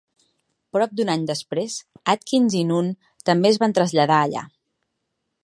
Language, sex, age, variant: Catalan, female, 19-29, Central